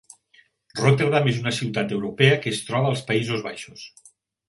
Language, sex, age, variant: Catalan, male, 50-59, Nord-Occidental